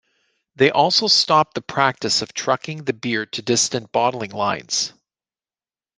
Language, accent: English, Canadian English